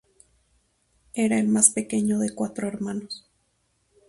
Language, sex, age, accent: Spanish, female, 19-29, México